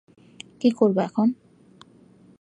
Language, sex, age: Bengali, female, 19-29